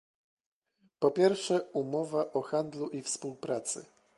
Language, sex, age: Polish, male, 30-39